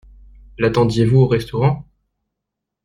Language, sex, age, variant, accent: French, male, 19-29, Français des départements et régions d'outre-mer, Français de La Réunion